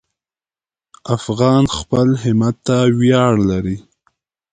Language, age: Pashto, 19-29